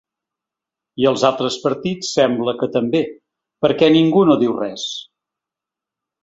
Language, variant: Catalan, Central